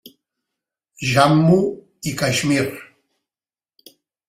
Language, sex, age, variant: Catalan, male, 60-69, Central